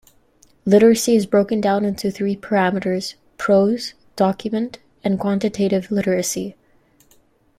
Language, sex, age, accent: English, female, 19-29, United States English